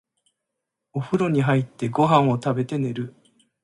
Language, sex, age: Japanese, male, 40-49